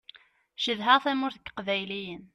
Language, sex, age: Kabyle, female, 19-29